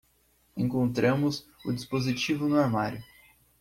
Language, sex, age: Portuguese, male, 19-29